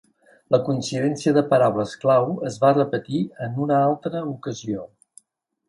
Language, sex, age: Catalan, male, 50-59